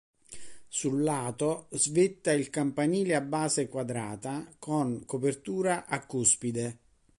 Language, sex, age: Italian, male, 60-69